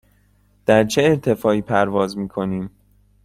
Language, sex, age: Persian, male, 19-29